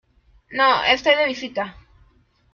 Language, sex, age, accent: Spanish, male, under 19, México